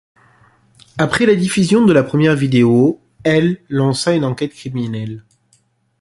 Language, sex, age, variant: French, male, 30-39, Français de métropole